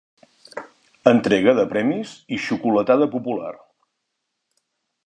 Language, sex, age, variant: Catalan, male, 40-49, Nord-Occidental